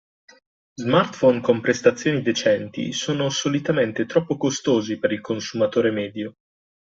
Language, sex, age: Italian, male, 30-39